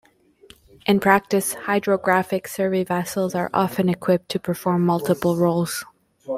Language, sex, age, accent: English, female, 30-39, Canadian English